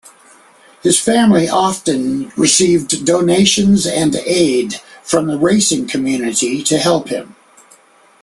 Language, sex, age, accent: English, male, 50-59, United States English